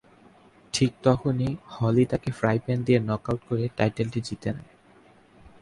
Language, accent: Bengali, Native